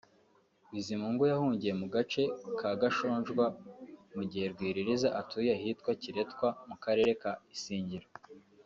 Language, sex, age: Kinyarwanda, male, under 19